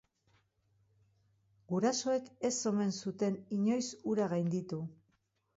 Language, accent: Basque, Mendebalekoa (Araba, Bizkaia, Gipuzkoako mendebaleko herri batzuk)